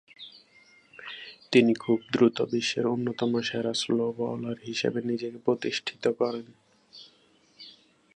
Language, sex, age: Bengali, male, 19-29